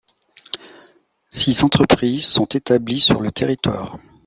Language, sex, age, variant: French, male, 50-59, Français de métropole